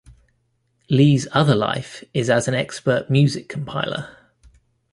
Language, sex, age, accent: English, male, 30-39, England English